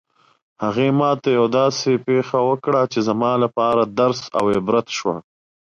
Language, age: Pashto, 19-29